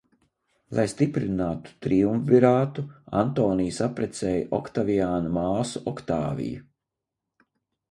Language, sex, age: Latvian, male, 50-59